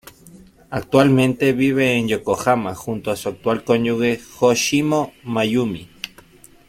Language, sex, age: Spanish, male, 30-39